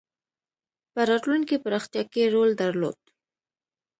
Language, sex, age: Pashto, female, 19-29